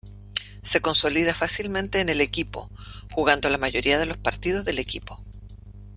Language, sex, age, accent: Spanish, female, 50-59, Chileno: Chile, Cuyo